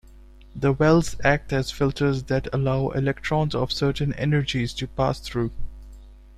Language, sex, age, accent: English, male, 19-29, India and South Asia (India, Pakistan, Sri Lanka)